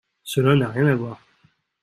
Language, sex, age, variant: French, male, 19-29, Français de métropole